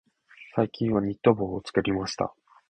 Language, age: Japanese, 19-29